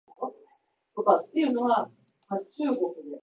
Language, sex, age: Japanese, male, 19-29